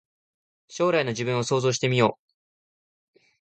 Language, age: Japanese, 19-29